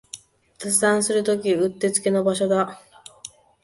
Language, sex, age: Japanese, female, 19-29